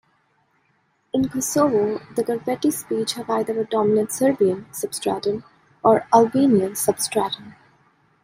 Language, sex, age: English, female, 19-29